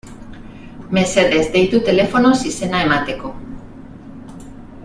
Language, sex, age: Basque, female, 40-49